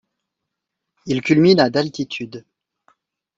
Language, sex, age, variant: French, male, 30-39, Français de métropole